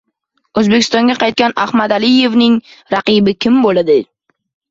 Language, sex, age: Uzbek, male, under 19